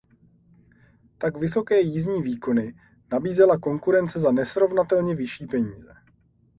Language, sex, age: Czech, male, 30-39